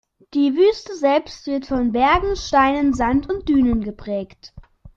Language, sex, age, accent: German, male, under 19, Deutschland Deutsch